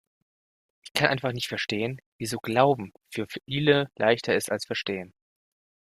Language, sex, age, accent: German, male, 19-29, Deutschland Deutsch